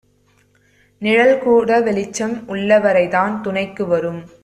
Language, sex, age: Tamil, female, 19-29